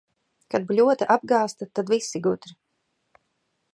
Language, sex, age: Latvian, female, 30-39